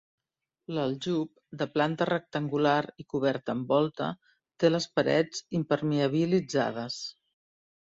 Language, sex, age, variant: Catalan, female, 50-59, Central